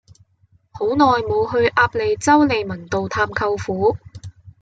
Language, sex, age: Cantonese, female, 19-29